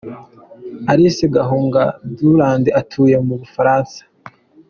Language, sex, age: Kinyarwanda, male, 19-29